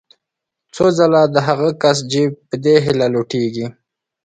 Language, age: Pashto, 19-29